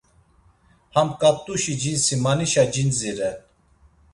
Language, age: Laz, 40-49